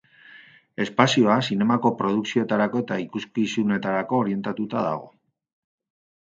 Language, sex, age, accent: Basque, male, 40-49, Mendebalekoa (Araba, Bizkaia, Gipuzkoako mendebaleko herri batzuk)